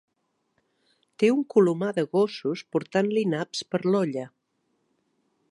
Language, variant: Catalan, Central